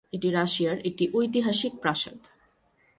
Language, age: Bengali, 19-29